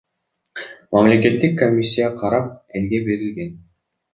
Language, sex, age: Kyrgyz, male, 19-29